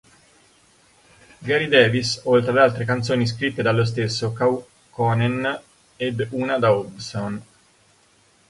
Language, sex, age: Italian, male, 30-39